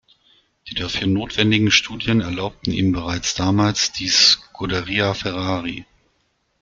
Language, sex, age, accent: German, male, 40-49, Deutschland Deutsch